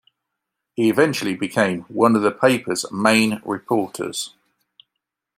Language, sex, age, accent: English, male, 40-49, England English